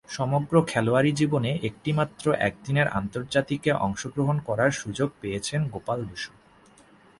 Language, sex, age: Bengali, male, 19-29